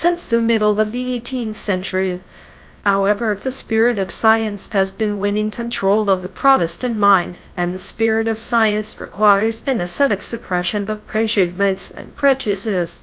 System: TTS, GlowTTS